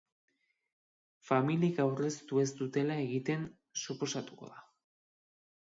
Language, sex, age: Basque, male, 30-39